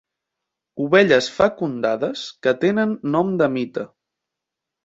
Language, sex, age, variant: Catalan, male, 19-29, Central